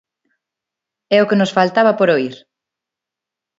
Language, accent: Galician, Neofalante